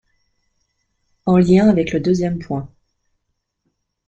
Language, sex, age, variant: French, female, 30-39, Français de métropole